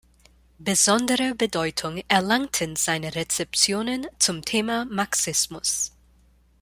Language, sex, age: German, female, 19-29